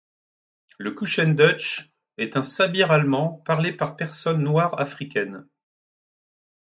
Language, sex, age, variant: French, male, 40-49, Français de métropole